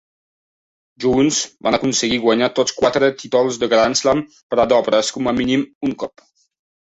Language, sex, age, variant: Catalan, male, 19-29, Septentrional